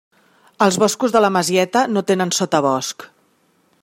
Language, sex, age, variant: Catalan, female, 40-49, Central